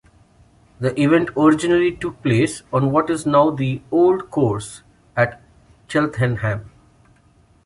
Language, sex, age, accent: English, male, 40-49, India and South Asia (India, Pakistan, Sri Lanka)